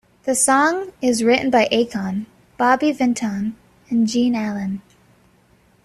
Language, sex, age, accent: English, female, 19-29, United States English